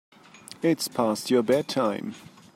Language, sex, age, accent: English, male, 40-49, United States English